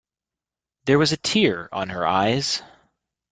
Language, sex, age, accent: English, male, 40-49, United States English